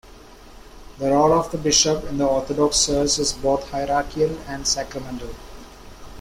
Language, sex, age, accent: English, male, 19-29, India and South Asia (India, Pakistan, Sri Lanka)